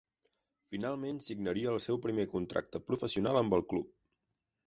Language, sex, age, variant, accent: Catalan, male, 19-29, Central, gironí; Garrotxi